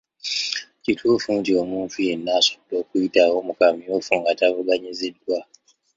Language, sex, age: Ganda, male, 19-29